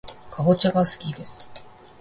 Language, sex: Japanese, female